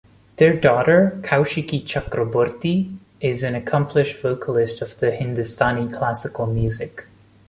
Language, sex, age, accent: English, male, 30-39, India and South Asia (India, Pakistan, Sri Lanka)